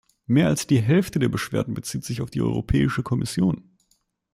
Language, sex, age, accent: German, male, 19-29, Deutschland Deutsch